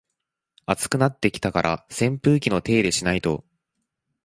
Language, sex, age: Japanese, male, 19-29